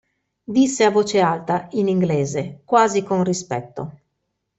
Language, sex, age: Italian, female, 40-49